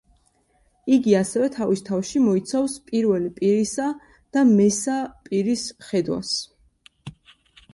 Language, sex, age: Georgian, female, 19-29